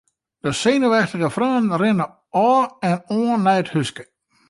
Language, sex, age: Western Frisian, male, 40-49